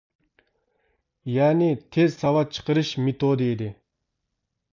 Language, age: Uyghur, 30-39